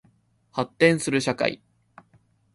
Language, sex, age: Japanese, male, 19-29